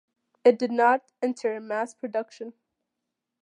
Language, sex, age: English, female, under 19